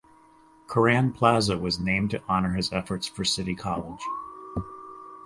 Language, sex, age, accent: English, male, 50-59, United States English